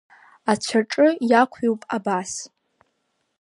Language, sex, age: Abkhazian, female, under 19